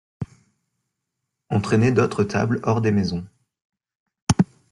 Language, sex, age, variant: French, male, 19-29, Français de métropole